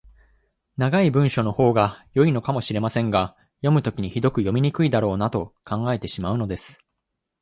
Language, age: Japanese, 19-29